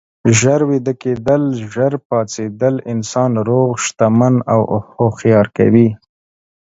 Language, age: Pashto, 30-39